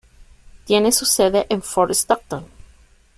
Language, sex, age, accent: Spanish, female, 19-29, Chileno: Chile, Cuyo